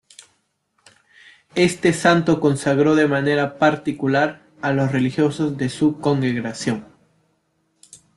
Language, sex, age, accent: Spanish, male, 19-29, Andino-Pacífico: Colombia, Perú, Ecuador, oeste de Bolivia y Venezuela andina